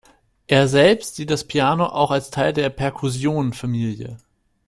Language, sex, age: German, male, 19-29